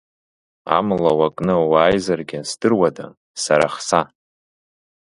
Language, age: Abkhazian, 19-29